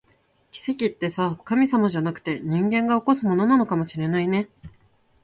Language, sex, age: Japanese, female, 19-29